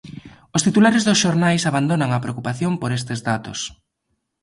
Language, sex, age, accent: Galician, male, 19-29, Normativo (estándar)